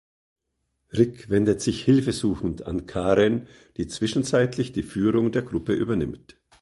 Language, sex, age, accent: German, male, 50-59, Österreichisches Deutsch